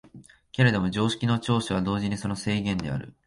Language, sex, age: Japanese, male, 19-29